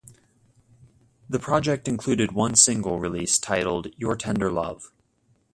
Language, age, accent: English, 19-29, United States English